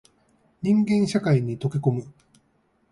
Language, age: Japanese, 50-59